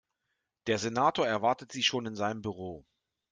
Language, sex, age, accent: German, male, 40-49, Deutschland Deutsch